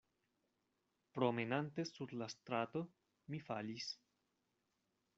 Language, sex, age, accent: Esperanto, male, 19-29, Internacia